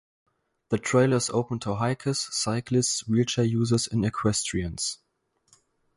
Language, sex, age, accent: English, male, under 19, German English